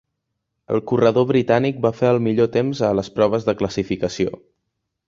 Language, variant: Catalan, Central